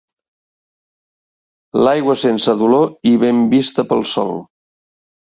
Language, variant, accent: Catalan, Central, central